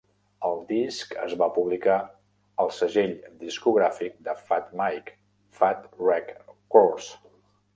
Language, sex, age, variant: Catalan, male, 50-59, Central